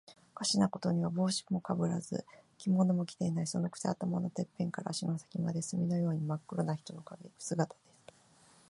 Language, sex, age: Japanese, female, 50-59